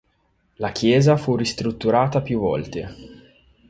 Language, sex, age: Italian, male, 30-39